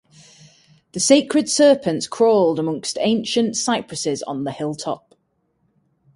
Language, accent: English, England English